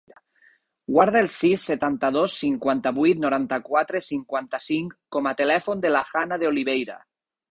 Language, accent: Catalan, valencià